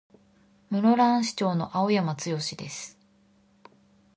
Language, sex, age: Japanese, female, 30-39